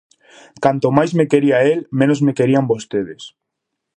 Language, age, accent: Galician, 19-29, Normativo (estándar)